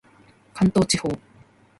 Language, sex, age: Japanese, female, 19-29